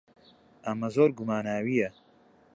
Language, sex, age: Central Kurdish, male, 19-29